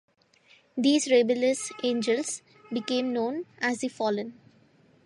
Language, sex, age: English, female, 19-29